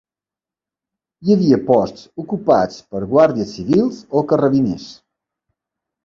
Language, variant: Catalan, Balear